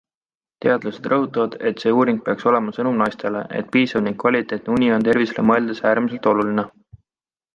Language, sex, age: Estonian, male, 19-29